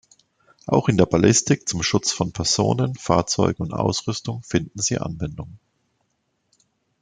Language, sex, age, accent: German, male, 40-49, Deutschland Deutsch